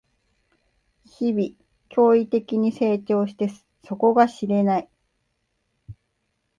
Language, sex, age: Japanese, female, 19-29